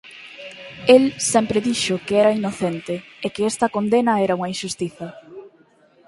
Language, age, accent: Galician, 19-29, Normativo (estándar)